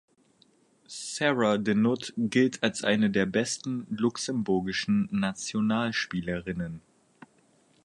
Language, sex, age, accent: German, male, 19-29, Deutschland Deutsch